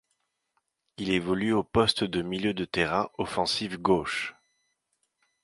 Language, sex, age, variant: French, male, 40-49, Français de métropole